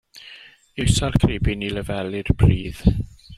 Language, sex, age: Welsh, male, 50-59